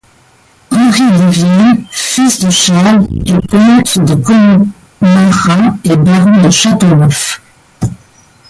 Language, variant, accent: French, Français d'Europe, Français de Suisse